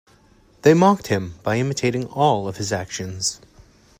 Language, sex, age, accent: English, male, 19-29, United States English